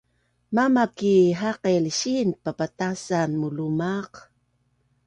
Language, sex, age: Bunun, female, 60-69